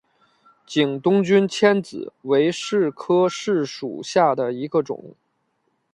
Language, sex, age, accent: Chinese, male, 30-39, 出生地：北京市